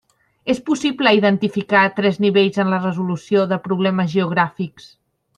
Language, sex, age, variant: Catalan, male, 30-39, Central